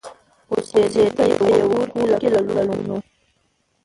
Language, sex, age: Pashto, female, under 19